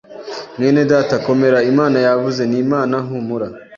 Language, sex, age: Kinyarwanda, male, 19-29